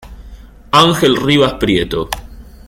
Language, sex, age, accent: Spanish, male, 19-29, Rioplatense: Argentina, Uruguay, este de Bolivia, Paraguay